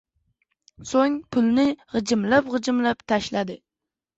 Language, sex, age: Uzbek, male, under 19